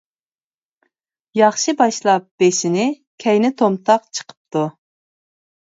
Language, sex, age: Uyghur, female, 30-39